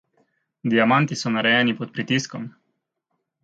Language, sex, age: Slovenian, male, 19-29